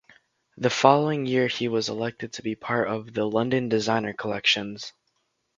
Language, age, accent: English, under 19, United States English